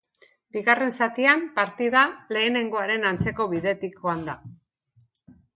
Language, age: Basque, 60-69